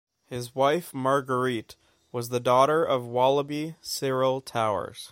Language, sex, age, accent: English, male, 19-29, Canadian English